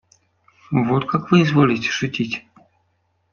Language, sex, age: Russian, male, 19-29